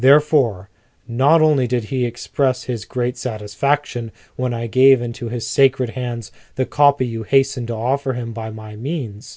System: none